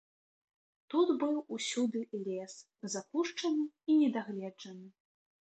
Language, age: Belarusian, 19-29